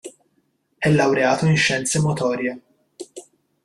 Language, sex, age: Italian, male, under 19